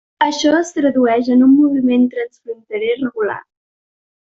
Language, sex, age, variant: Catalan, male, 40-49, Nord-Occidental